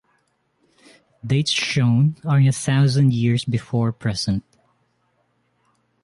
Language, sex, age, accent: English, male, 19-29, Filipino